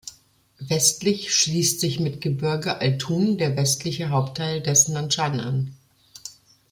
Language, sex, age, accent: German, female, 50-59, Deutschland Deutsch